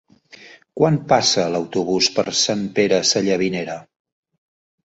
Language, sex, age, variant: Catalan, male, 40-49, Central